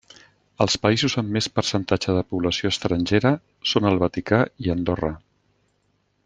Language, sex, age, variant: Catalan, male, 60-69, Central